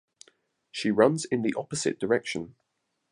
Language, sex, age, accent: English, male, 40-49, England English